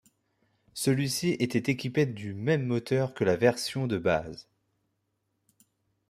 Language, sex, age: French, male, 30-39